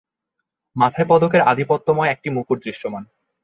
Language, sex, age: Bengali, male, 19-29